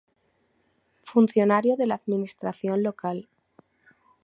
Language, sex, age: Spanish, female, 19-29